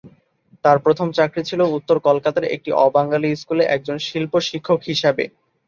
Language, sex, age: Bengali, male, 19-29